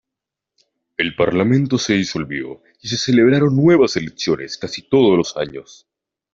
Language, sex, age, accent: Spanish, male, under 19, Andino-Pacífico: Colombia, Perú, Ecuador, oeste de Bolivia y Venezuela andina